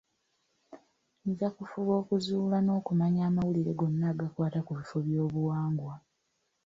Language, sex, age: Ganda, female, 19-29